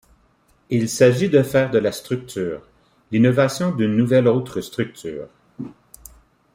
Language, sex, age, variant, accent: French, male, 50-59, Français d'Amérique du Nord, Français du Canada